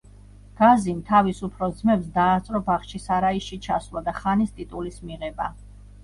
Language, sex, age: Georgian, female, 40-49